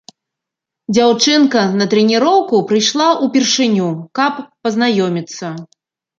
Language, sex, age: Belarusian, female, 40-49